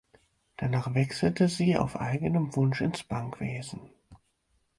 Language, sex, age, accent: German, male, 19-29, Deutschland Deutsch